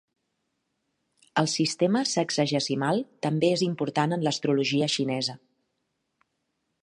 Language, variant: Catalan, Central